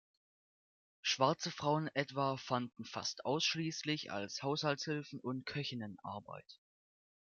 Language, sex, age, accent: German, male, under 19, Deutschland Deutsch